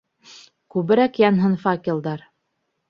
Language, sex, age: Bashkir, female, 30-39